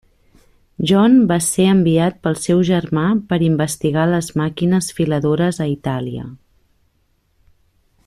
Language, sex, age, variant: Catalan, female, 40-49, Nord-Occidental